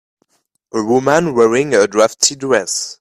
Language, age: English, 19-29